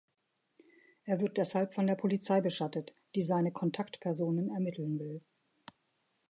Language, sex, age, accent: German, female, 50-59, Deutschland Deutsch